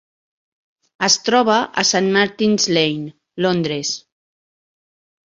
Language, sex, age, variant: Catalan, female, 50-59, Central